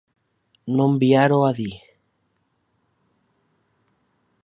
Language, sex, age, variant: Catalan, male, 19-29, Nord-Occidental